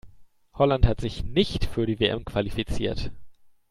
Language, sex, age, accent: German, male, 19-29, Deutschland Deutsch